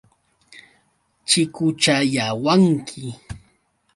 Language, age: Yauyos Quechua, 30-39